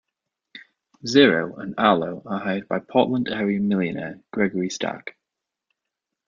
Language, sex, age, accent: English, male, 19-29, England English